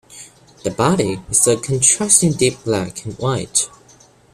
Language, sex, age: English, male, under 19